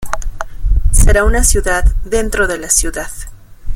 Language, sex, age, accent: Spanish, female, 30-39, México